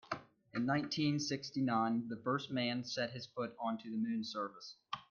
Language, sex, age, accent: English, male, 19-29, United States English